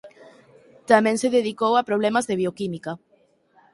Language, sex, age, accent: Galician, female, 19-29, Central (sen gheada)